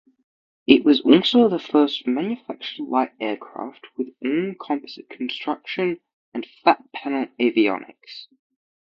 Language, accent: English, United States English; Australian English